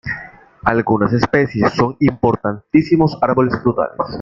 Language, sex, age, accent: Spanish, male, 19-29, Caribe: Cuba, Venezuela, Puerto Rico, República Dominicana, Panamá, Colombia caribeña, México caribeño, Costa del golfo de México